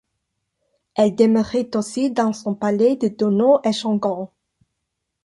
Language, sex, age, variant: French, female, 19-29, Français de métropole